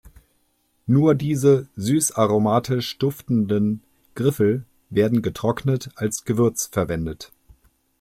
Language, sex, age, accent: German, male, 50-59, Deutschland Deutsch